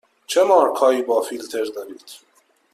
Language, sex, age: Persian, male, 19-29